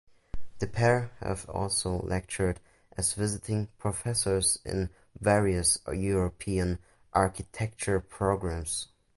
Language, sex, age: English, male, under 19